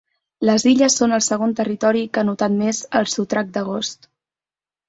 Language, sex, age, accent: Catalan, female, 19-29, Camp de Tarragona